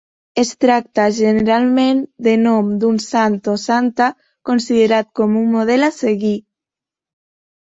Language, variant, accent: Catalan, Septentrional, septentrional